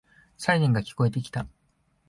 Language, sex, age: Japanese, male, 19-29